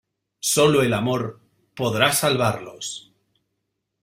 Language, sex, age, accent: Spanish, male, 40-49, España: Norte peninsular (Asturias, Castilla y León, Cantabria, País Vasco, Navarra, Aragón, La Rioja, Guadalajara, Cuenca)